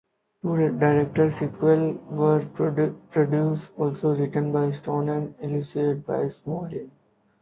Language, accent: English, India and South Asia (India, Pakistan, Sri Lanka)